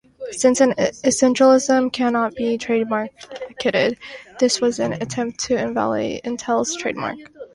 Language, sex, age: English, female, 19-29